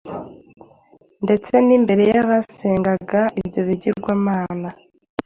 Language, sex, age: Kinyarwanda, female, 19-29